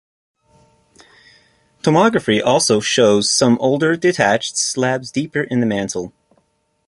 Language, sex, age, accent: English, male, 30-39, United States English